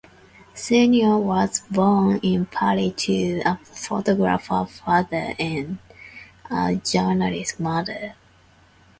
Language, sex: English, female